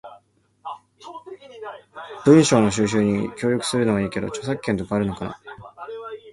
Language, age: Japanese, 19-29